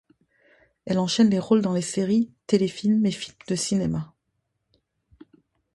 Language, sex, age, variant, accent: French, female, 30-39, Français du nord de l'Afrique, Français du Maroc